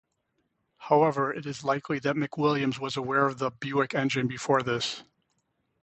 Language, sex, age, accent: English, male, 60-69, United States English